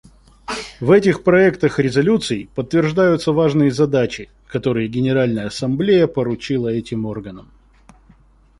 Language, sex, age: Russian, male, 19-29